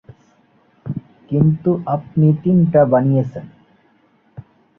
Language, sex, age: Bengali, male, 19-29